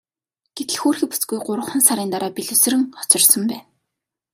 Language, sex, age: Mongolian, female, 19-29